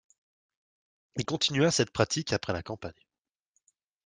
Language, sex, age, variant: French, male, 19-29, Français de métropole